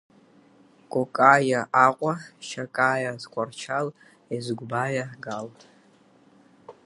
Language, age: Abkhazian, under 19